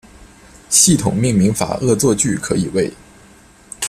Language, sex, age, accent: Chinese, male, 19-29, 出生地：河南省